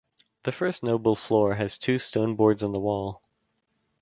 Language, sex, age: English, male, under 19